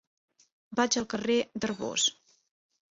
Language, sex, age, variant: Catalan, female, 30-39, Central